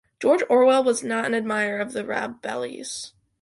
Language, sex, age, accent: English, female, under 19, United States English